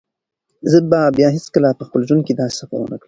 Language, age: Pashto, 19-29